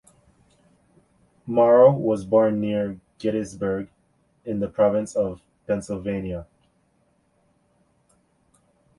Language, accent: English, Canadian English